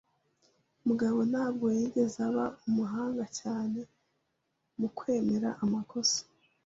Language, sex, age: Kinyarwanda, female, 30-39